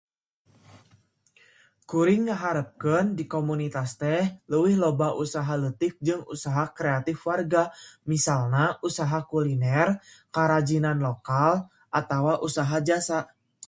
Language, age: Sundanese, 19-29